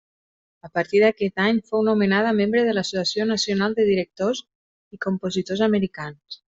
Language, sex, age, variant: Catalan, female, 30-39, Nord-Occidental